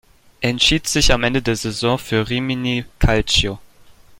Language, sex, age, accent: German, male, 19-29, Deutschland Deutsch